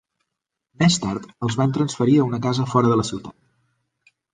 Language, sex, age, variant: Catalan, male, 40-49, Central